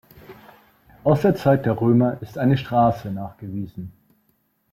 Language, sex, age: German, male, 50-59